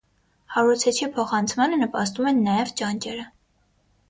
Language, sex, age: Armenian, female, under 19